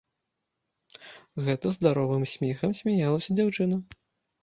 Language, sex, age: Belarusian, male, 30-39